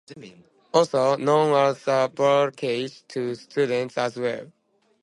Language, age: English, 19-29